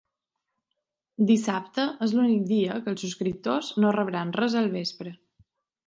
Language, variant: Catalan, Balear